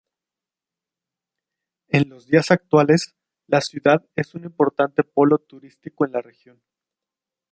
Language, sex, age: Spanish, male, 40-49